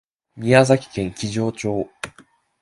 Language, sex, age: Japanese, male, 19-29